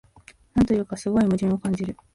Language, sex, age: Japanese, female, 19-29